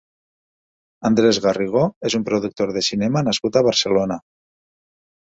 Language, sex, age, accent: Catalan, male, 50-59, valencià